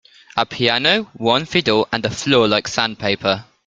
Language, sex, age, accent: English, male, under 19, England English